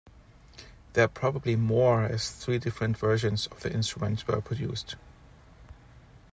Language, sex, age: English, male, 30-39